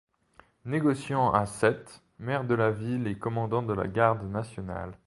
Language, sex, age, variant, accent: French, male, 19-29, Français d'Europe, Français de Suisse